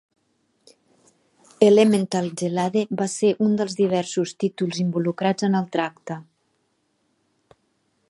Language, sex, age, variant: Catalan, female, 60-69, Central